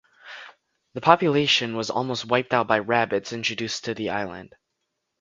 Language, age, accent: English, under 19, United States English